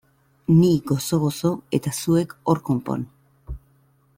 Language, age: Basque, 50-59